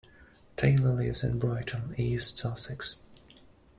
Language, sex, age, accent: English, male, 30-39, England English